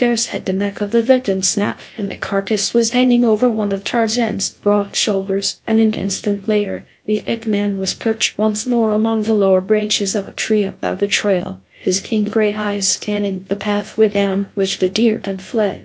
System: TTS, GlowTTS